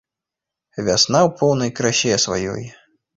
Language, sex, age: Belarusian, male, 19-29